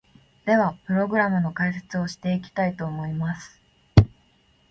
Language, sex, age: Japanese, female, 19-29